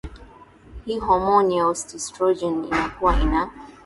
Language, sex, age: Swahili, female, 19-29